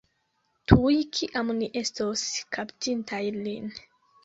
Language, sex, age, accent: Esperanto, female, 19-29, Internacia